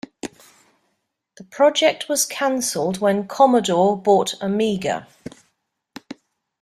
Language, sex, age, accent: English, female, 50-59, England English